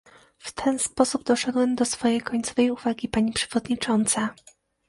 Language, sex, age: Polish, female, 19-29